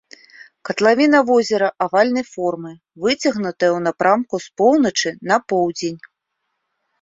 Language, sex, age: Belarusian, female, 40-49